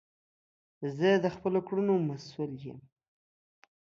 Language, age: Pashto, 19-29